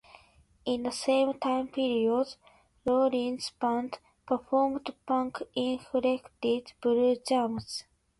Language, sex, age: English, female, 19-29